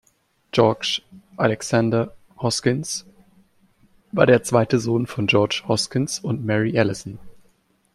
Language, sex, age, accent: German, male, 19-29, Deutschland Deutsch